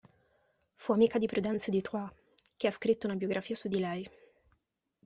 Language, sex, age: Italian, female, 19-29